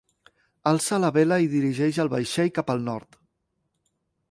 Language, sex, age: Catalan, male, 40-49